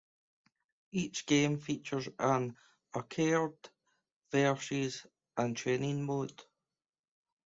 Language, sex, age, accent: English, male, 19-29, Scottish English